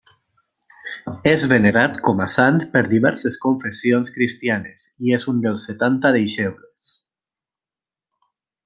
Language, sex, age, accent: Catalan, male, 19-29, valencià